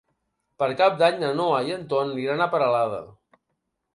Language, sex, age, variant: Catalan, male, 50-59, Balear